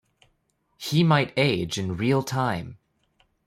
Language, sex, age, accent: English, male, 19-29, Canadian English